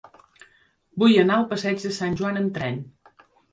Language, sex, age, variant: Catalan, female, 50-59, Central